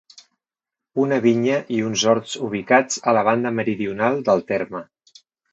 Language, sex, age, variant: Catalan, male, 40-49, Central